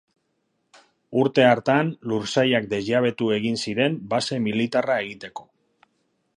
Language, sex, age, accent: Basque, male, 30-39, Mendebalekoa (Araba, Bizkaia, Gipuzkoako mendebaleko herri batzuk)